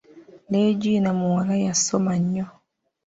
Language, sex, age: Ganda, female, 30-39